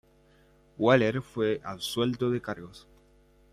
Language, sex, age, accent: Spanish, male, under 19, Rioplatense: Argentina, Uruguay, este de Bolivia, Paraguay